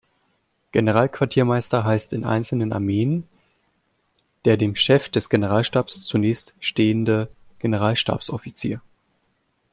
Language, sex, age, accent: German, male, 19-29, Deutschland Deutsch